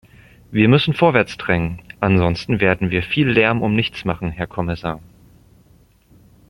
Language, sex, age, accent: German, male, 30-39, Deutschland Deutsch